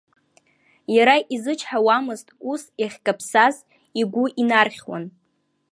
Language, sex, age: Abkhazian, female, under 19